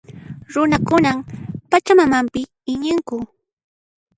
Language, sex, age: Puno Quechua, female, 19-29